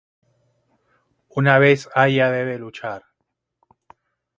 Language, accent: Spanish, Andino-Pacífico: Colombia, Perú, Ecuador, oeste de Bolivia y Venezuela andina